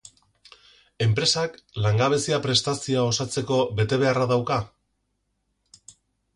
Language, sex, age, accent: Basque, male, 40-49, Erdialdekoa edo Nafarra (Gipuzkoa, Nafarroa)